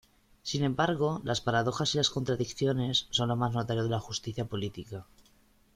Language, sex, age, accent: Spanish, male, 30-39, España: Centro-Sur peninsular (Madrid, Toledo, Castilla-La Mancha)